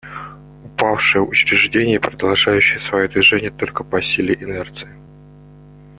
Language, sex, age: Russian, male, 30-39